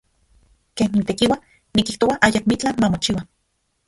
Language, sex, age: Central Puebla Nahuatl, female, 40-49